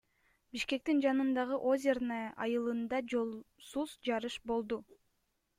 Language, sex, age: Kyrgyz, female, 19-29